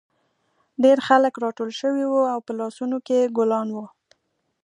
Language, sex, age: Pashto, female, 19-29